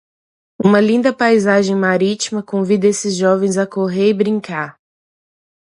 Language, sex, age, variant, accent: Portuguese, female, 30-39, Portuguese (Brasil), Mineiro